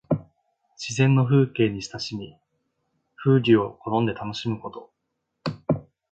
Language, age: Japanese, 19-29